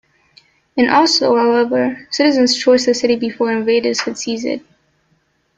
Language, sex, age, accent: English, female, 19-29, United States English